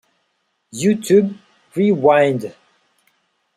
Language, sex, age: Portuguese, male, 40-49